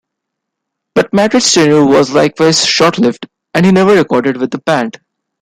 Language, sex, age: English, male, 19-29